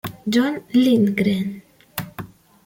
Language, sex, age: Italian, male, 30-39